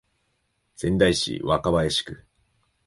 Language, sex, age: Japanese, male, 19-29